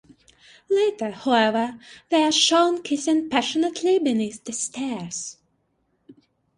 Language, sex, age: English, female, 19-29